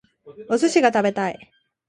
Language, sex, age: Japanese, female, 19-29